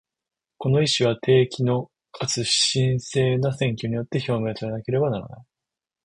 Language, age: Japanese, 19-29